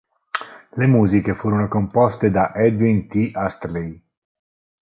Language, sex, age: Italian, male, 40-49